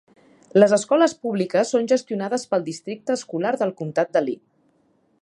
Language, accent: Catalan, central; nord-occidental